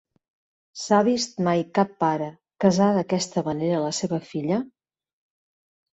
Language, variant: Catalan, Central